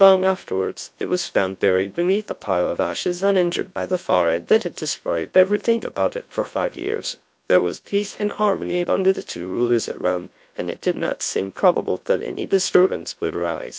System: TTS, GlowTTS